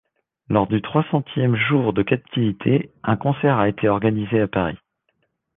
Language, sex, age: French, male, 30-39